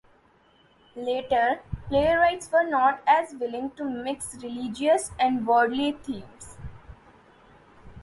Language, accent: English, India and South Asia (India, Pakistan, Sri Lanka)